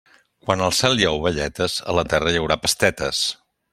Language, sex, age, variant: Catalan, male, 60-69, Central